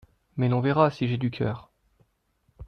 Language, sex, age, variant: French, male, 19-29, Français de métropole